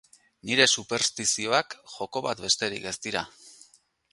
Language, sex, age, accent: Basque, male, 40-49, Erdialdekoa edo Nafarra (Gipuzkoa, Nafarroa)